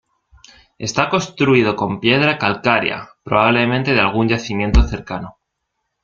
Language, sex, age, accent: Spanish, male, 19-29, España: Centro-Sur peninsular (Madrid, Toledo, Castilla-La Mancha)